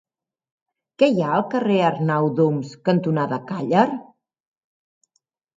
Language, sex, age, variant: Catalan, female, 40-49, Central